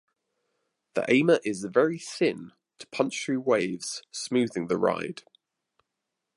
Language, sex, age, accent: English, male, 40-49, England English